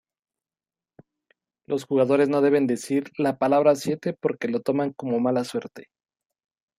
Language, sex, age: Spanish, male, 19-29